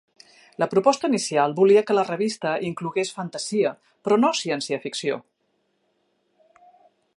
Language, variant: Catalan, Central